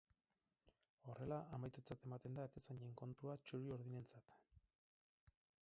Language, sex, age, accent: Basque, male, 40-49, Erdialdekoa edo Nafarra (Gipuzkoa, Nafarroa)